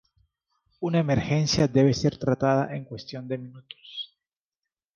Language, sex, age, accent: Spanish, male, 40-49, Caribe: Cuba, Venezuela, Puerto Rico, República Dominicana, Panamá, Colombia caribeña, México caribeño, Costa del golfo de México